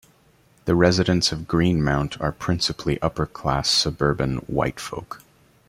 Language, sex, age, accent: English, male, 30-39, Canadian English